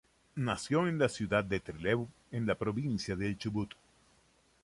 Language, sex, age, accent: Spanish, male, 60-69, Caribe: Cuba, Venezuela, Puerto Rico, República Dominicana, Panamá, Colombia caribeña, México caribeño, Costa del golfo de México